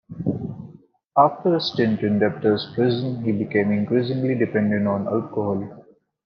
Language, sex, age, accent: English, male, 19-29, India and South Asia (India, Pakistan, Sri Lanka)